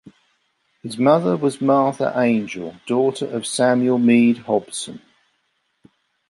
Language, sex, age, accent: English, male, 50-59, England English